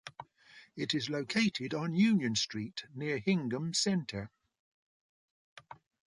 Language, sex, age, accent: English, male, 70-79, England English